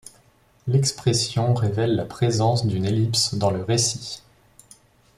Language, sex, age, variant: French, male, 19-29, Français de métropole